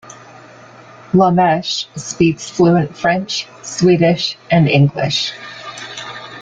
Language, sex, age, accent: English, female, 50-59, United States English